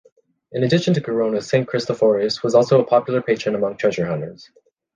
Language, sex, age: English, male, under 19